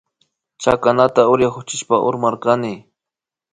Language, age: Imbabura Highland Quichua, 30-39